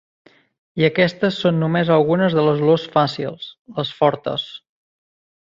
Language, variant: Catalan, Central